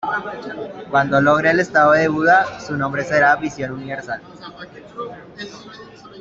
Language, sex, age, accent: Spanish, male, 19-29, Caribe: Cuba, Venezuela, Puerto Rico, República Dominicana, Panamá, Colombia caribeña, México caribeño, Costa del golfo de México